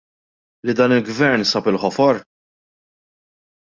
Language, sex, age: Maltese, male, 19-29